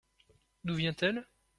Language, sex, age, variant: French, male, 19-29, Français de métropole